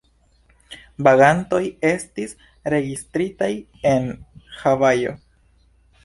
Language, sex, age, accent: Esperanto, male, 19-29, Internacia